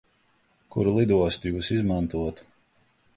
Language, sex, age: Latvian, male, 30-39